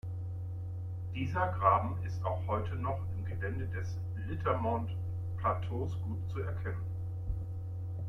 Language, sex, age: German, male, 50-59